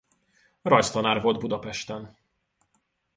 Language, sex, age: Hungarian, male, 30-39